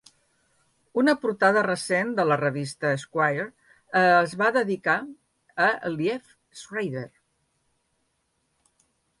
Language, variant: Catalan, Central